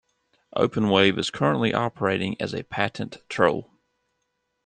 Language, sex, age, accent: English, male, 40-49, United States English